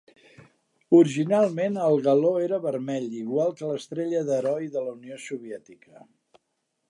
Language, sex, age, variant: Catalan, male, 60-69, Central